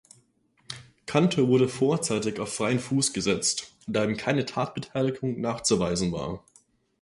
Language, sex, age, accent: German, male, 19-29, Deutschland Deutsch